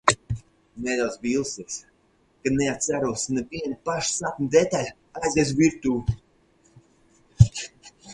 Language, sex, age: Latvian, male, 30-39